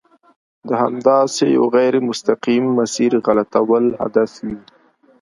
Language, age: Pashto, 30-39